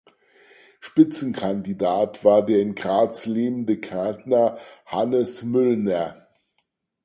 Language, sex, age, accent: German, male, 50-59, Deutschland Deutsch